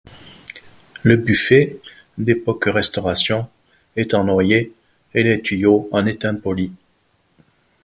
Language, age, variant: French, 50-59, Français de métropole